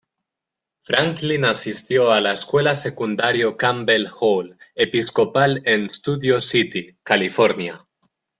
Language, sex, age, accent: Spanish, male, 19-29, España: Norte peninsular (Asturias, Castilla y León, Cantabria, País Vasco, Navarra, Aragón, La Rioja, Guadalajara, Cuenca)